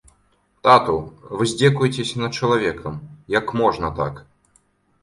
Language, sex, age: Belarusian, male, 19-29